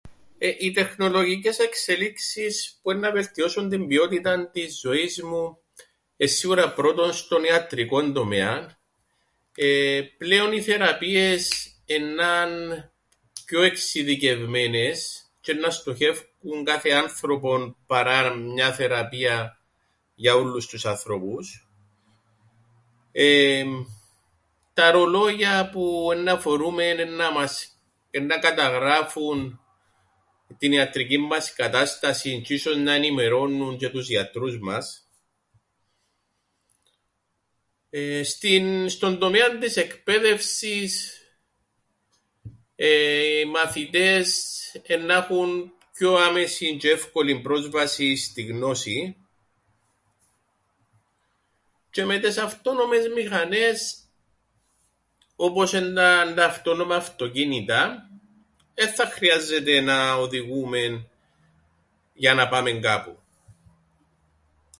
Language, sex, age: Greek, male, 40-49